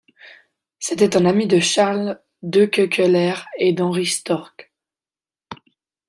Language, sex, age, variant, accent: French, female, 19-29, Français d'Europe, Français de Suisse